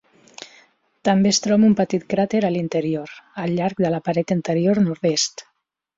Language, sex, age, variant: Catalan, female, 30-39, Central